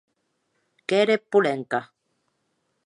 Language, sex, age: Occitan, female, 50-59